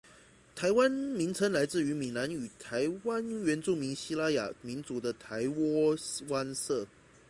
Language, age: Chinese, 30-39